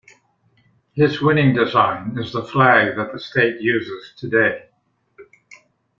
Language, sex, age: English, male, 70-79